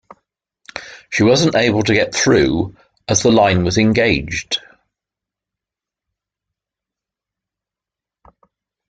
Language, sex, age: English, male, 60-69